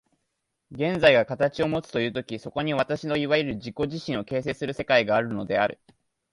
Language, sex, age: Japanese, male, 19-29